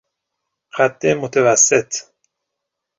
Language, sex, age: Persian, male, 30-39